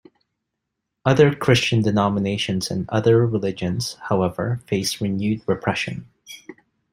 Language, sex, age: English, male, 40-49